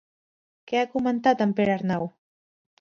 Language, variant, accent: Catalan, Central, central